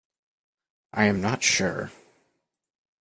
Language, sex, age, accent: English, male, 19-29, United States English